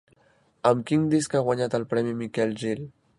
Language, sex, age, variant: Catalan, male, 19-29, Central